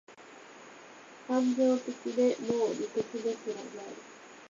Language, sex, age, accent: Japanese, female, 19-29, 標準語